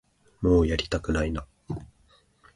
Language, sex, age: Japanese, male, 19-29